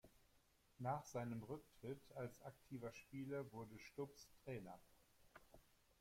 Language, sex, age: German, male, 60-69